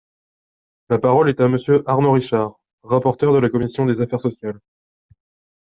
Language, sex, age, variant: French, male, 19-29, Français de métropole